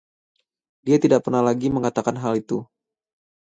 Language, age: Indonesian, 19-29